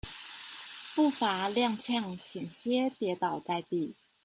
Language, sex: Chinese, female